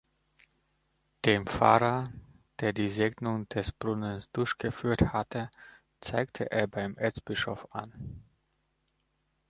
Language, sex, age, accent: German, male, 30-39, Polnisch Deutsch